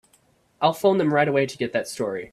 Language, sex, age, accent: English, female, under 19, United States English